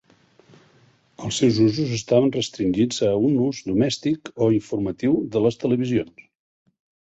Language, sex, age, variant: Catalan, male, 50-59, Nord-Occidental